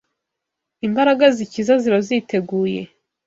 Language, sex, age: Kinyarwanda, female, 19-29